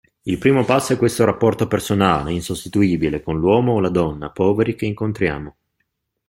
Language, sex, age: Italian, male, 30-39